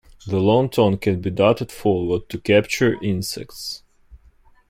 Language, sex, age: English, male, 19-29